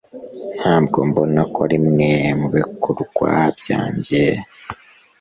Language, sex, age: Kinyarwanda, male, 19-29